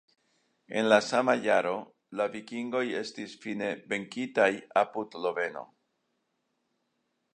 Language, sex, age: Esperanto, male, 60-69